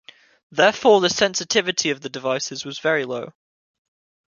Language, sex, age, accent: English, male, 19-29, England English